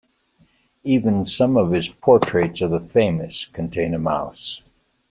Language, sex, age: English, male, 80-89